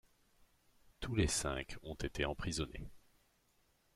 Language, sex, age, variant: French, male, 19-29, Français de métropole